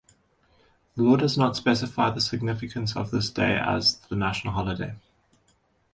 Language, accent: English, Southern African (South Africa, Zimbabwe, Namibia)